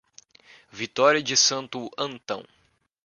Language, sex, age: Portuguese, male, under 19